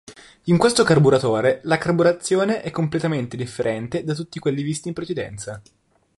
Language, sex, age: Italian, male, under 19